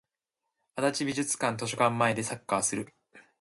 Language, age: Japanese, 19-29